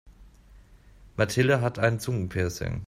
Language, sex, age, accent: German, male, 30-39, Deutschland Deutsch